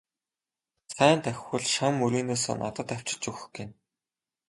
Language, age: Mongolian, 19-29